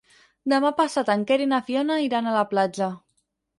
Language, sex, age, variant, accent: Catalan, female, 19-29, Central, central